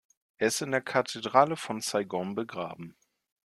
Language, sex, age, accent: German, male, 30-39, Deutschland Deutsch